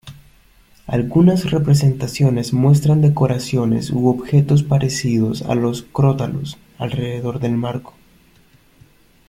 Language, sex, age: Spanish, male, under 19